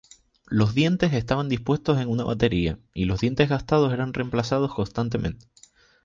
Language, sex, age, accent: Spanish, male, 19-29, España: Islas Canarias